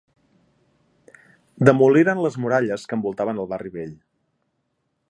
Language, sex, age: Catalan, male, 40-49